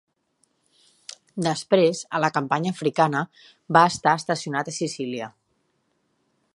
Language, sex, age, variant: Catalan, female, 30-39, Central